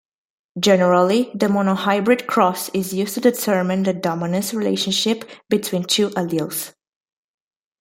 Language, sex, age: English, female, under 19